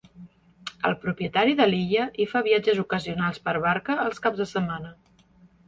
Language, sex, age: Catalan, female, 40-49